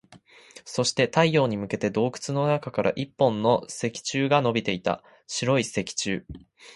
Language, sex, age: Japanese, male, under 19